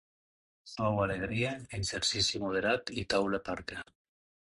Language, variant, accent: Catalan, Nord-Occidental, nord-occidental